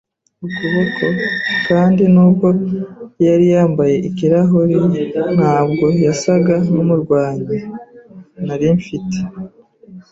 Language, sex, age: Kinyarwanda, female, 30-39